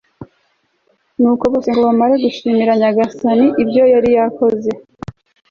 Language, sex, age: Kinyarwanda, female, 19-29